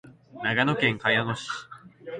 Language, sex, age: Japanese, male, 19-29